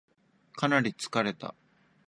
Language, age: Japanese, 19-29